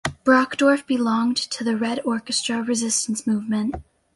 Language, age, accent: English, under 19, United States English